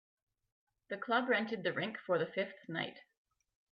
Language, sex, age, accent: English, female, 30-39, Canadian English